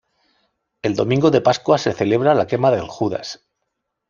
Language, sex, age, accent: Spanish, male, 40-49, España: Sur peninsular (Andalucia, Extremadura, Murcia)